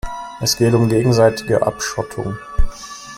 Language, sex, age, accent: German, male, 30-39, Deutschland Deutsch